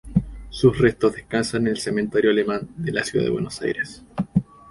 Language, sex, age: Spanish, male, 30-39